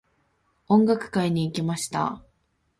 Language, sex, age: Japanese, female, 19-29